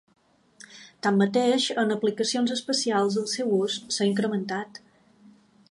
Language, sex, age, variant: Catalan, female, 40-49, Balear